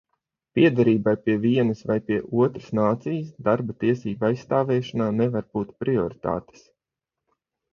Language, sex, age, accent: Latvian, male, 30-39, Dzimtā valoda